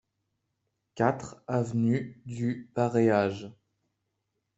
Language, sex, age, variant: French, male, 30-39, Français de métropole